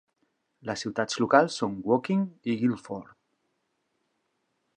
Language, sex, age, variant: Catalan, male, 40-49, Central